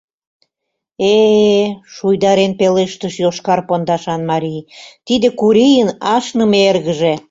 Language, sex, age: Mari, female, 70-79